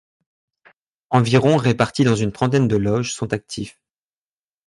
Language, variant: French, Français de métropole